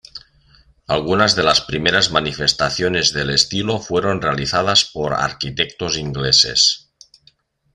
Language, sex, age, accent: Spanish, male, 50-59, España: Norte peninsular (Asturias, Castilla y León, Cantabria, País Vasco, Navarra, Aragón, La Rioja, Guadalajara, Cuenca)